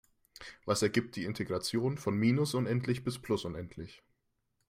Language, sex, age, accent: German, male, 19-29, Deutschland Deutsch